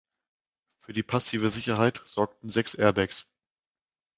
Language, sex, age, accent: German, male, 19-29, Deutschland Deutsch